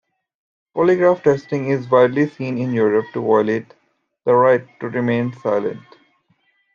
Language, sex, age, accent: English, male, 19-29, United States English